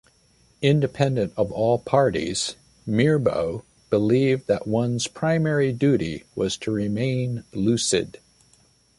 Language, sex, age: English, male, 60-69